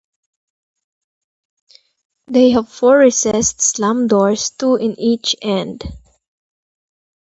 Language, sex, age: English, female, under 19